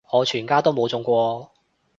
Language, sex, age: Cantonese, male, 19-29